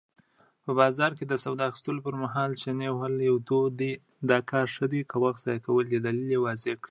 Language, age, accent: Pashto, 19-29, کندهاری لهجه